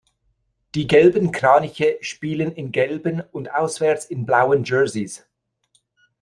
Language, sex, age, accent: German, male, 50-59, Schweizerdeutsch